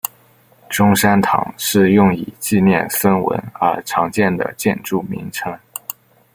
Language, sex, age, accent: Chinese, male, under 19, 出生地：浙江省